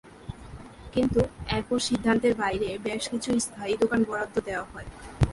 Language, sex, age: Bengali, female, 19-29